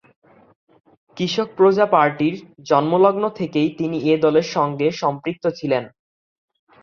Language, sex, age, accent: Bengali, male, 19-29, Bangladeshi